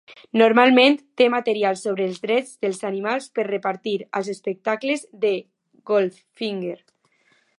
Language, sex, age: Catalan, female, under 19